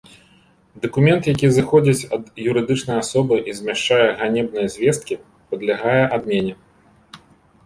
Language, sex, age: Belarusian, male, 40-49